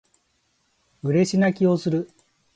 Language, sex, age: Japanese, male, 30-39